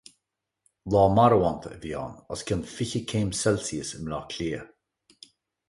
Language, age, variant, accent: Irish, 50-59, Gaeilge Chonnacht, Cainteoir dúchais, Gaeltacht